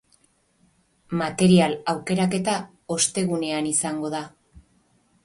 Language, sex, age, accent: Basque, female, 50-59, Mendebalekoa (Araba, Bizkaia, Gipuzkoako mendebaleko herri batzuk)